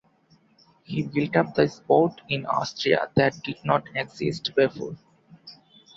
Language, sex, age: English, male, under 19